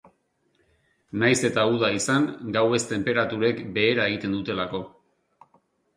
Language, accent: Basque, Erdialdekoa edo Nafarra (Gipuzkoa, Nafarroa)